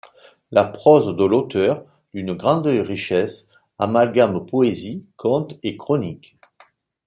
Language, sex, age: French, male, 50-59